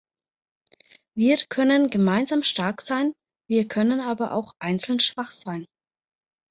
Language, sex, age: German, female, 30-39